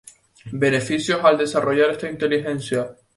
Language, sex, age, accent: Spanish, male, 19-29, España: Islas Canarias